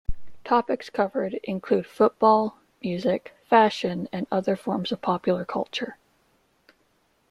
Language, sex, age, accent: English, female, 19-29, Canadian English